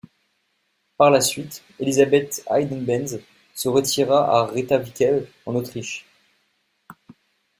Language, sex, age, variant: French, male, 19-29, Français de métropole